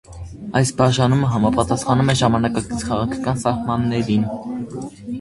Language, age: Armenian, under 19